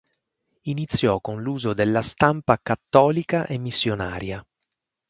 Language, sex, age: Italian, male, 40-49